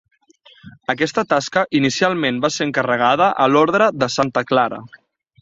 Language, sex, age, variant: Catalan, male, 19-29, Central